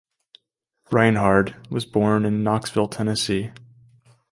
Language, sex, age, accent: English, male, 19-29, United States English